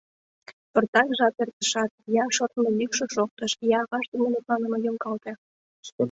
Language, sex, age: Mari, female, 19-29